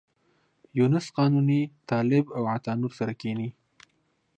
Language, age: Pashto, 19-29